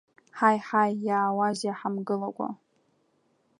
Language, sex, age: Abkhazian, female, 19-29